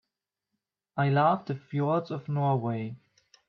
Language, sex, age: English, male, 19-29